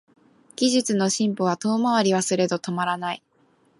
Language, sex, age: Japanese, female, 19-29